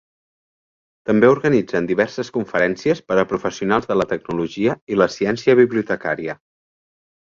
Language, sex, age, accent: Catalan, male, 19-29, central; nord-occidental